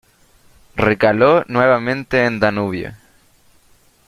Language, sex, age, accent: Spanish, male, under 19, Chileno: Chile, Cuyo